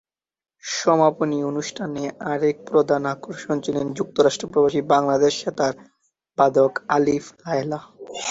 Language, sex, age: Bengali, male, 19-29